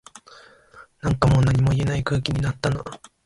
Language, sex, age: Japanese, male, 19-29